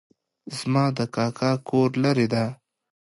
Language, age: Pashto, 19-29